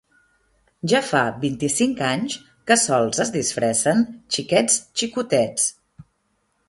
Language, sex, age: Catalan, female, 30-39